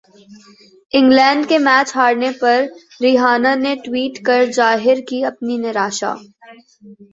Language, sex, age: Hindi, female, under 19